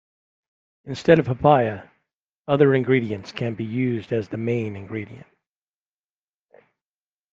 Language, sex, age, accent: English, male, 50-59, United States English